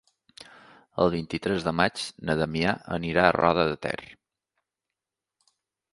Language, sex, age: Catalan, male, 40-49